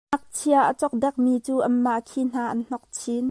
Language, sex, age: Hakha Chin, female, 19-29